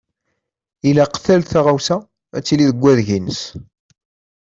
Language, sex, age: Kabyle, male, 30-39